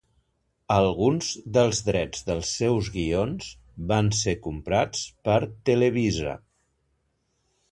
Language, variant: Catalan, Central